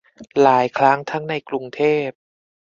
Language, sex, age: Thai, male, 30-39